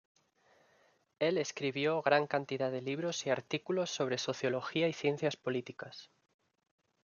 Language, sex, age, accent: Spanish, male, 19-29, España: Norte peninsular (Asturias, Castilla y León, Cantabria, País Vasco, Navarra, Aragón, La Rioja, Guadalajara, Cuenca)